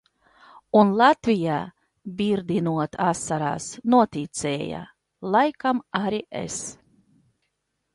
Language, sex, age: Latvian, female, 40-49